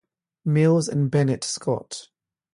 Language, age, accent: English, 19-29, England English; London English